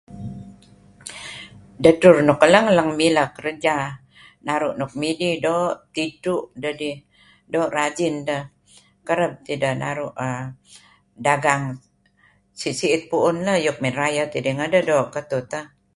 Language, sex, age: Kelabit, female, 70-79